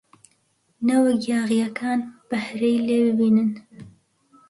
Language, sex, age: Central Kurdish, female, 19-29